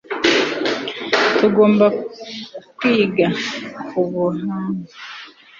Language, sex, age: Kinyarwanda, female, 19-29